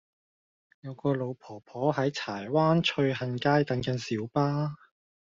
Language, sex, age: Cantonese, male, 30-39